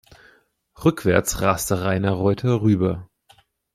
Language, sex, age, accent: German, male, 19-29, Deutschland Deutsch